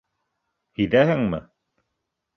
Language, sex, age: Bashkir, male, 30-39